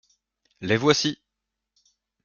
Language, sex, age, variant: French, male, 19-29, Français de métropole